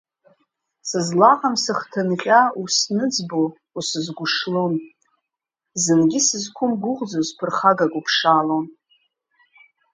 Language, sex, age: Abkhazian, female, 30-39